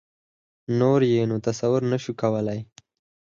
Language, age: Pashto, under 19